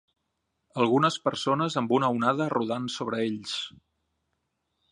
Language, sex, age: Catalan, male, 50-59